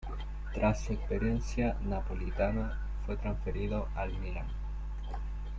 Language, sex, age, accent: Spanish, male, under 19, Chileno: Chile, Cuyo